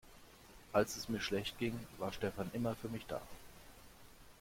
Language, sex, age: German, male, 50-59